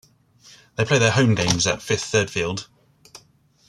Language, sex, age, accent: English, male, 30-39, England English